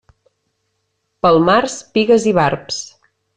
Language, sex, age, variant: Catalan, female, 30-39, Central